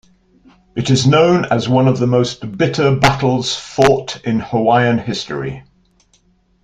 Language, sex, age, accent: English, male, 60-69, England English